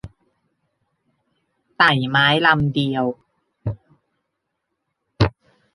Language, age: Thai, 19-29